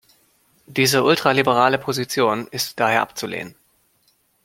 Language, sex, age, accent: German, male, 30-39, Deutschland Deutsch